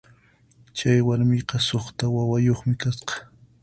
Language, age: Puno Quechua, 19-29